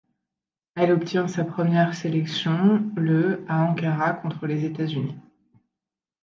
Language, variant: French, Français de métropole